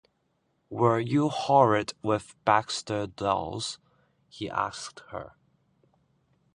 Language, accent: English, Hong Kong English